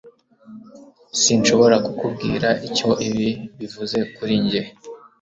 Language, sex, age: Kinyarwanda, male, 19-29